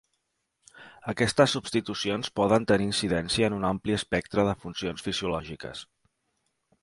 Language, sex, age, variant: Catalan, male, 40-49, Central